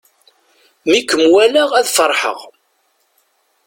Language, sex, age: Kabyle, female, 60-69